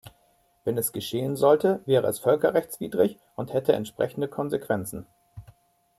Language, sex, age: German, male, 50-59